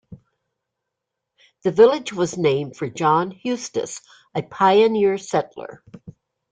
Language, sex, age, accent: English, female, 60-69, United States English